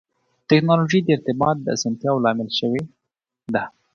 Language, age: Pashto, 19-29